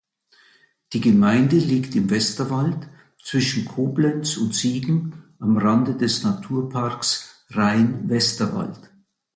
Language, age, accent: German, 70-79, Deutschland Deutsch